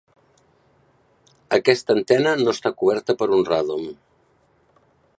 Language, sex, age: Catalan, male, 60-69